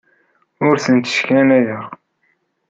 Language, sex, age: Kabyle, male, 19-29